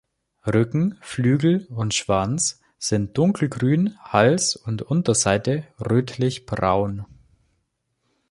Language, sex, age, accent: German, male, under 19, Deutschland Deutsch